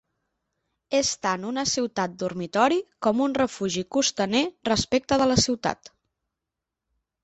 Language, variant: Catalan, Nord-Occidental